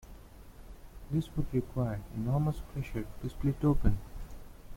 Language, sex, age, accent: English, male, under 19, India and South Asia (India, Pakistan, Sri Lanka)